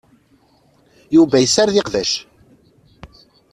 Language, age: Kabyle, 40-49